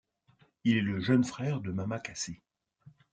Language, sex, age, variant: French, male, 50-59, Français de métropole